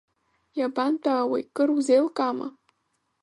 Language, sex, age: Abkhazian, female, under 19